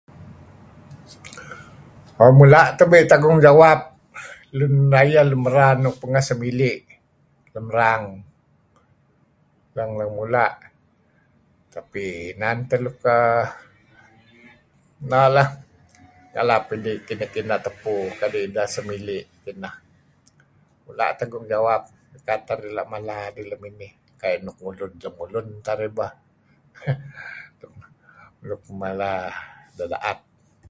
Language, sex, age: Kelabit, male, 60-69